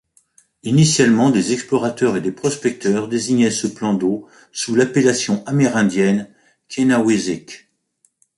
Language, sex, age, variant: French, male, 60-69, Français de métropole